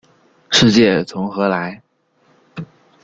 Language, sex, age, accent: Chinese, male, 19-29, 出生地：江西省